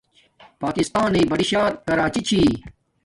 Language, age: Domaaki, 40-49